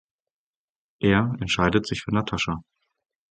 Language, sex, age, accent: German, male, 30-39, Deutschland Deutsch